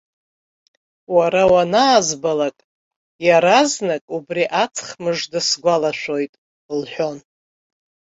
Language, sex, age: Abkhazian, female, 60-69